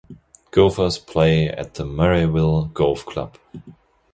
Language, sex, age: English, male, 30-39